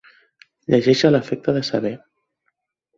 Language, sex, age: Catalan, female, 30-39